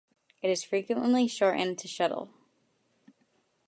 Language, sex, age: English, female, under 19